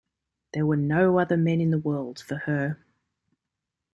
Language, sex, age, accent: English, female, 40-49, Australian English